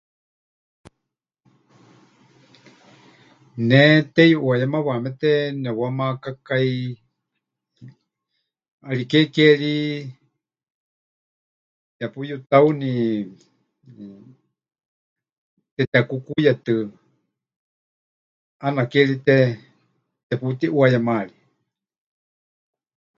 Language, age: Huichol, 50-59